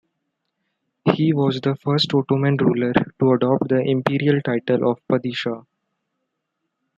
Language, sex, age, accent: English, male, 19-29, India and South Asia (India, Pakistan, Sri Lanka)